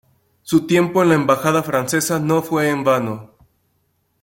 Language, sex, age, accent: Spanish, male, 19-29, México